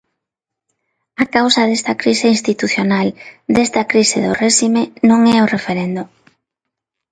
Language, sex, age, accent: Galician, female, 40-49, Neofalante